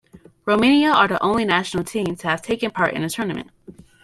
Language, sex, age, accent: English, female, under 19, United States English